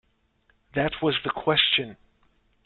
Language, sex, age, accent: English, male, 30-39, United States English